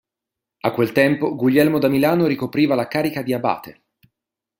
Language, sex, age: Italian, male, 30-39